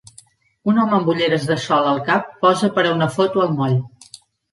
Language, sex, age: Catalan, female, 50-59